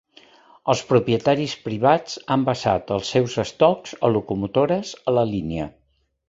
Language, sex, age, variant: Catalan, male, 70-79, Central